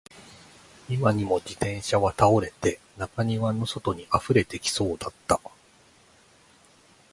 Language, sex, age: Japanese, male, 40-49